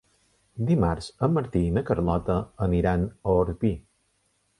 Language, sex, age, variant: Catalan, male, 50-59, Balear